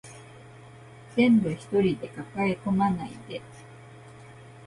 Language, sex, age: Japanese, female, 19-29